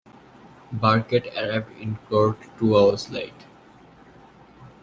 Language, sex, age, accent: English, male, under 19, United States English